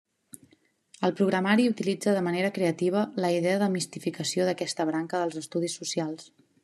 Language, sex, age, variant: Catalan, female, 30-39, Central